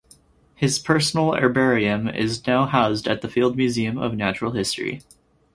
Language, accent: English, United States English